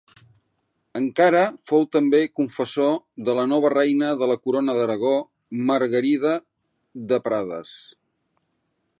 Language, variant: Catalan, Central